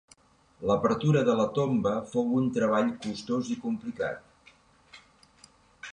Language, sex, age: Catalan, male, 60-69